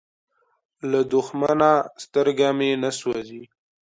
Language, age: Pashto, under 19